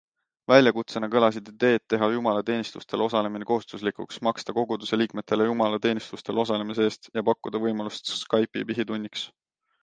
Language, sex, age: Estonian, male, 19-29